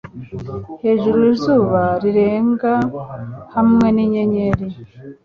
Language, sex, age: Kinyarwanda, female, 30-39